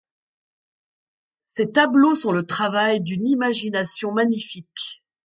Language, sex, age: French, female, 60-69